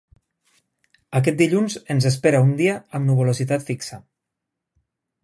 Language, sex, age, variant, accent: Catalan, male, 30-39, Nord-Occidental, nord-occidental